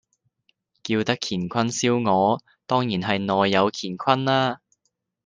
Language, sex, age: Cantonese, male, 19-29